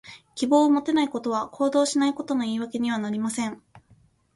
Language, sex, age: Japanese, female, 19-29